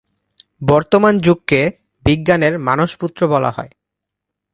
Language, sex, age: Bengali, male, 19-29